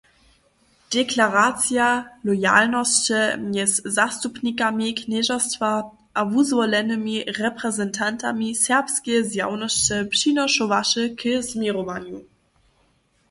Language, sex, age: Upper Sorbian, female, under 19